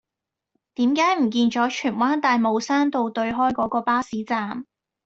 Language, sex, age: Cantonese, female, 19-29